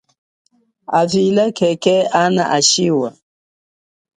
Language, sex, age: Chokwe, female, 40-49